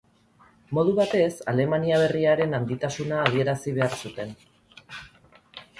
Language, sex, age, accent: Basque, female, 40-49, Erdialdekoa edo Nafarra (Gipuzkoa, Nafarroa)